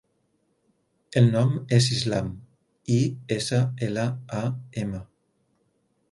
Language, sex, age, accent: Catalan, male, 50-59, valencià